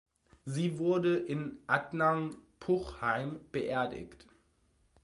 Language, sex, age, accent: German, male, 19-29, Deutschland Deutsch